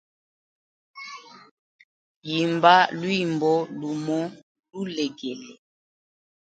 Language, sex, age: Hemba, female, 19-29